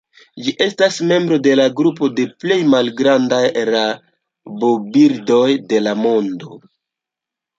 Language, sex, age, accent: Esperanto, male, 19-29, Internacia